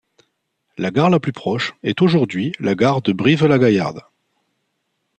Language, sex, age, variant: French, male, 40-49, Français de métropole